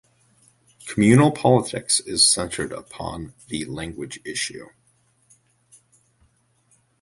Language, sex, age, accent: English, male, 19-29, United States English